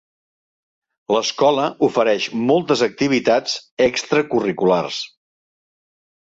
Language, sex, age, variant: Catalan, male, 60-69, Central